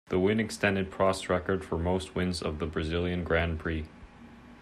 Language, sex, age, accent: English, male, under 19, United States English